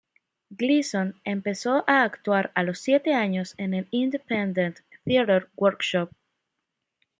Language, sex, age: Spanish, female, 19-29